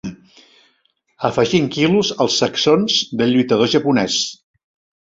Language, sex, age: Catalan, male, 70-79